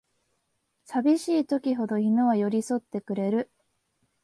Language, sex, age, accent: Japanese, female, 19-29, 関東